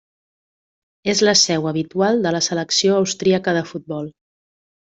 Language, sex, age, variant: Catalan, female, 40-49, Central